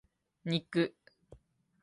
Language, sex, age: Japanese, female, 19-29